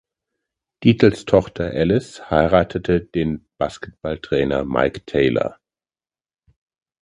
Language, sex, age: German, male, 50-59